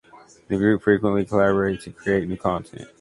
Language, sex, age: English, male, 30-39